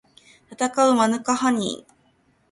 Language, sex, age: Japanese, female, 19-29